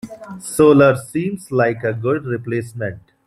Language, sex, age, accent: English, male, 40-49, India and South Asia (India, Pakistan, Sri Lanka)